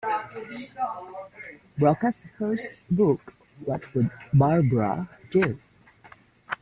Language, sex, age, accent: English, female, 50-59, United States English